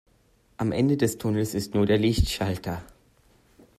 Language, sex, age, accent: German, male, under 19, Deutschland Deutsch